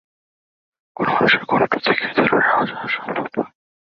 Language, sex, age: Bengali, male, 19-29